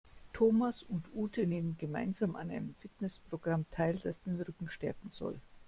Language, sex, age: German, female, 50-59